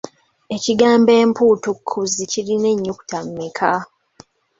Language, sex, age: Ganda, female, 19-29